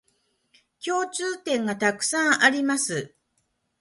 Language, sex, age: Japanese, female, 50-59